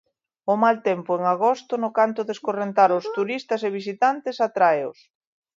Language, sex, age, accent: Galician, female, 40-49, Normativo (estándar)